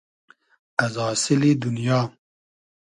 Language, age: Hazaragi, 19-29